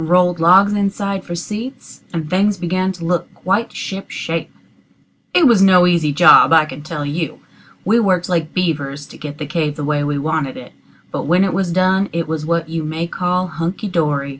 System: none